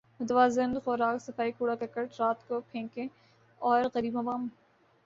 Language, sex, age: Urdu, female, 19-29